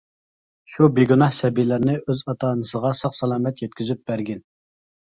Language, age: Uyghur, 19-29